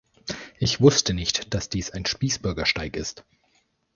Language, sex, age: German, male, 19-29